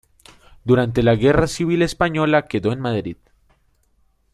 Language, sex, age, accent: Spanish, male, 19-29, Caribe: Cuba, Venezuela, Puerto Rico, República Dominicana, Panamá, Colombia caribeña, México caribeño, Costa del golfo de México